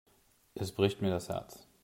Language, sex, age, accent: German, male, 30-39, Deutschland Deutsch